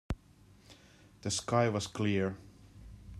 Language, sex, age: English, male, 40-49